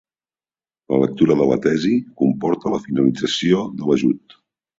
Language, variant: Catalan, Central